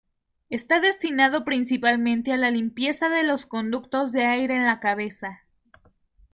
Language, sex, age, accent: Spanish, female, 19-29, México